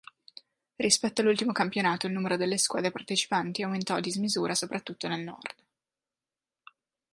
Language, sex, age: Italian, female, under 19